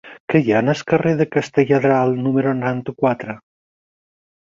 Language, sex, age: Catalan, male, 50-59